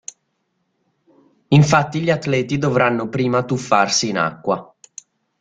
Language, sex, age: Italian, male, 19-29